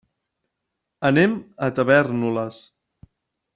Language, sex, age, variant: Catalan, male, 19-29, Central